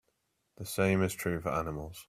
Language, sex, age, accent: English, male, 19-29, England English